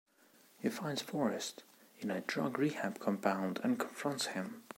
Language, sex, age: English, male, 19-29